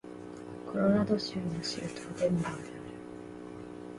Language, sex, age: Japanese, female, 19-29